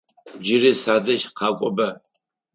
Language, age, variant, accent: Adyghe, 60-69, Адыгабзэ (Кирил, пстэумэ зэдыряе), Кıэмгуй (Çemguy)